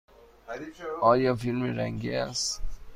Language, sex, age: Persian, male, 30-39